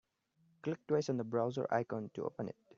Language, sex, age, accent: English, male, under 19, India and South Asia (India, Pakistan, Sri Lanka)